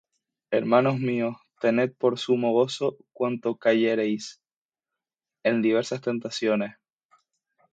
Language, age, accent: Spanish, 19-29, España: Islas Canarias